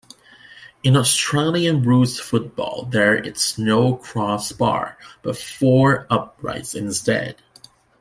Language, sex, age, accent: English, male, 30-39, Canadian English